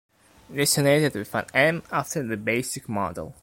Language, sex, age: English, male, 19-29